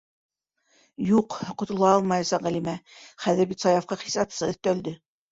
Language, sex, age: Bashkir, female, 60-69